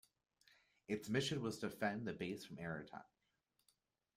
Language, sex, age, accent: English, male, 19-29, Canadian English